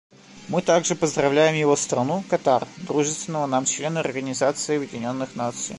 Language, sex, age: Russian, male, 19-29